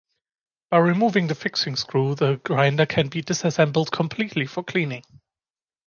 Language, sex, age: English, male, 19-29